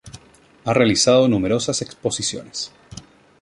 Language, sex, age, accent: Spanish, male, 19-29, Chileno: Chile, Cuyo